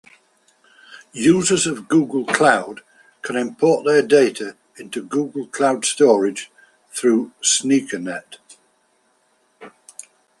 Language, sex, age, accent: English, male, 60-69, England English